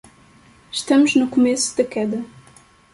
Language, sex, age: Portuguese, female, 19-29